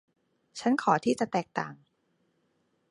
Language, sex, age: Thai, female, 30-39